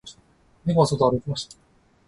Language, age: Japanese, 30-39